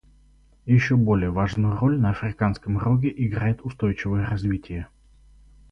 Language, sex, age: Russian, male, 19-29